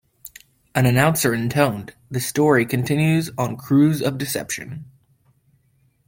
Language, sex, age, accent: English, male, 19-29, United States English